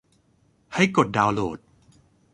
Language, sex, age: Thai, male, 40-49